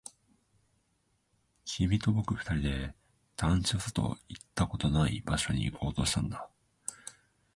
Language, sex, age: Japanese, male, 19-29